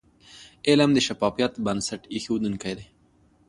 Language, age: Pashto, 19-29